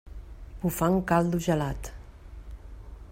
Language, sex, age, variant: Catalan, female, 50-59, Central